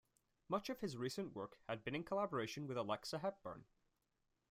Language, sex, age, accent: English, male, 19-29, England English